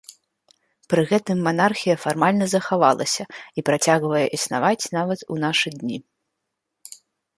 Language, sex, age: Belarusian, female, 30-39